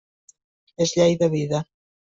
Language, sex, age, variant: Catalan, female, 60-69, Central